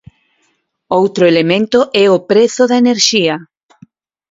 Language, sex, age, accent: Galician, female, 50-59, Normativo (estándar)